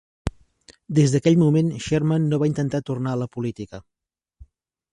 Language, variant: Catalan, Central